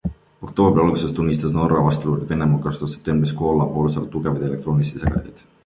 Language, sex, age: Estonian, male, 19-29